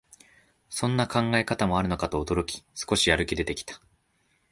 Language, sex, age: Japanese, male, 19-29